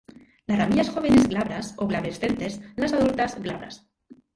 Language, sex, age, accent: Spanish, female, 30-39, España: Centro-Sur peninsular (Madrid, Toledo, Castilla-La Mancha)